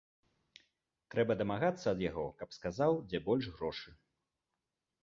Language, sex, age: Belarusian, male, 30-39